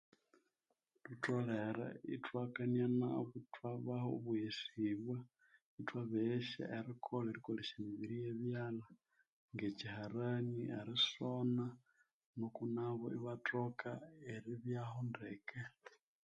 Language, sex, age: Konzo, male, 19-29